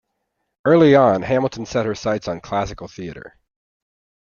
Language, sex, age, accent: English, male, 40-49, United States English